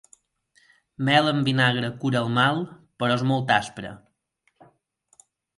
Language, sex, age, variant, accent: Catalan, male, 19-29, Balear, mallorquí